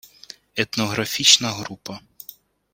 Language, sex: Ukrainian, male